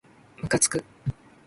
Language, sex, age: Japanese, female, 19-29